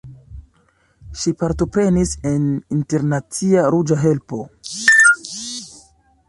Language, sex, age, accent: Esperanto, male, 19-29, Internacia